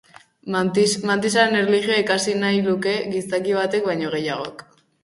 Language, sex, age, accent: Basque, female, under 19, Mendebalekoa (Araba, Bizkaia, Gipuzkoako mendebaleko herri batzuk)